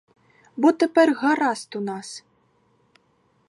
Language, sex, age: Ukrainian, female, 19-29